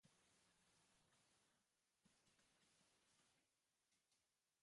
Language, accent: Basque, Mendebalekoa (Araba, Bizkaia, Gipuzkoako mendebaleko herri batzuk)